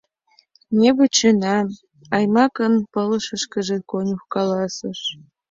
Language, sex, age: Mari, female, 19-29